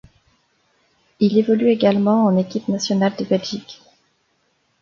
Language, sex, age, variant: French, female, 30-39, Français de métropole